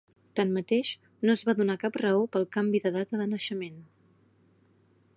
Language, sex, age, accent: Catalan, female, 19-29, central; nord-occidental